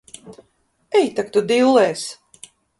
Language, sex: Latvian, female